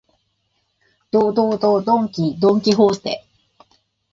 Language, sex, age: Japanese, female, 50-59